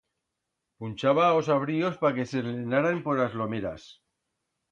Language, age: Aragonese, 50-59